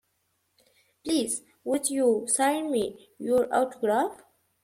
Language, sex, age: English, female, 40-49